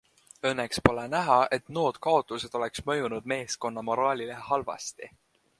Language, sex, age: Estonian, male, 19-29